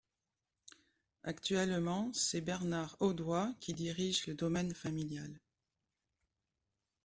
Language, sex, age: French, female, 60-69